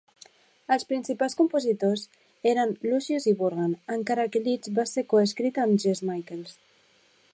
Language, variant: Catalan, Central